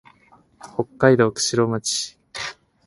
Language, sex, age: Japanese, male, 19-29